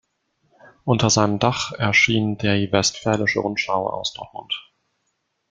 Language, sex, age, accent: German, male, 19-29, Deutschland Deutsch